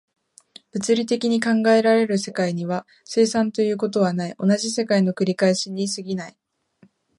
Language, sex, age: Japanese, female, 19-29